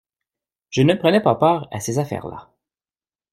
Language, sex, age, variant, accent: French, male, 30-39, Français d'Amérique du Nord, Français du Canada